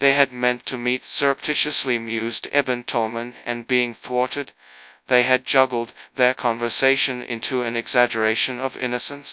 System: TTS, FastPitch